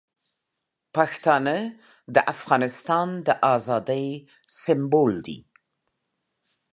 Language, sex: Pashto, female